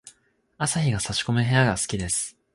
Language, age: Japanese, 19-29